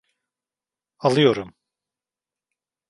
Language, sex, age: Turkish, male, 30-39